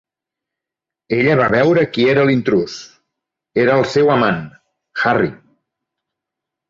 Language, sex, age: Catalan, male, 40-49